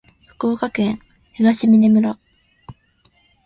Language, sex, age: Japanese, female, 19-29